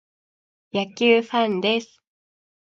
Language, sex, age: Japanese, female, 19-29